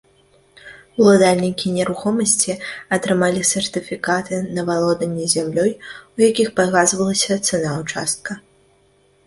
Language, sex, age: Belarusian, female, 19-29